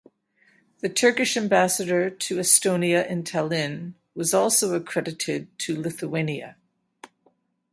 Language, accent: English, United States English; Canadian English